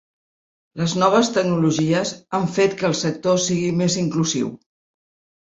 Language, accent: Catalan, Barceloní